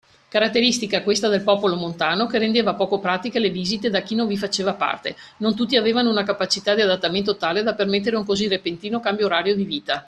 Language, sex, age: Italian, female, 50-59